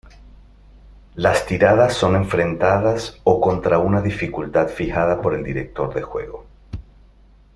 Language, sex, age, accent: Spanish, male, 40-49, Caribe: Cuba, Venezuela, Puerto Rico, República Dominicana, Panamá, Colombia caribeña, México caribeño, Costa del golfo de México